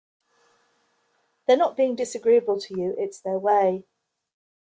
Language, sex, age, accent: English, female, 50-59, England English